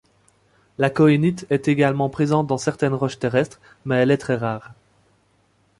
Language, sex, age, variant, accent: French, male, 19-29, Français d'Europe, Français de Belgique